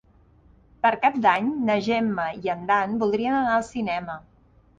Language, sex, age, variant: Catalan, female, 50-59, Central